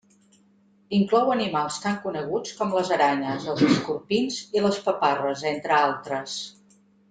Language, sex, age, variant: Catalan, female, 50-59, Central